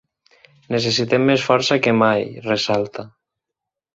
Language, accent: Catalan, Tortosí